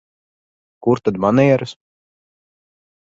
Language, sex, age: Latvian, male, 19-29